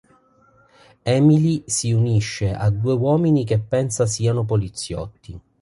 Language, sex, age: Italian, male, 40-49